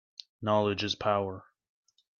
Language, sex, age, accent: English, male, 19-29, United States English